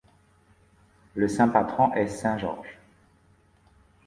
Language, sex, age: French, male, 30-39